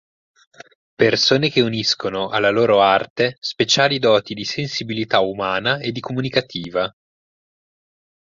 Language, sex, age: Italian, male, 19-29